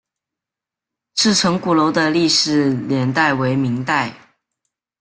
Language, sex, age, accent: Chinese, male, under 19, 出生地：湖南省